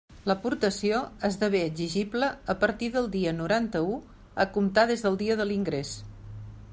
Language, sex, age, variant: Catalan, female, 60-69, Central